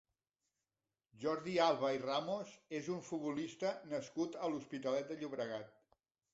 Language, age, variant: Catalan, 50-59, Central